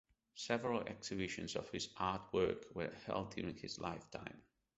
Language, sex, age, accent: English, male, 50-59, England English